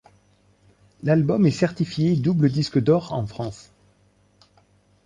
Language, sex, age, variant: French, male, 40-49, Français de métropole